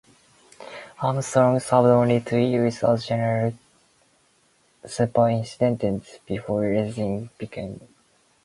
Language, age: English, 19-29